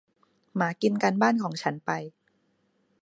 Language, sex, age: Thai, female, 30-39